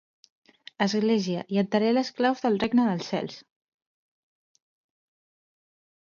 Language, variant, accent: Catalan, Central, central